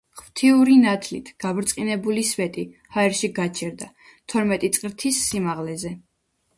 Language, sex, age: Georgian, female, under 19